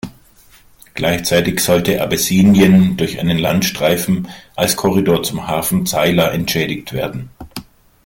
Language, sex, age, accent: German, male, 40-49, Deutschland Deutsch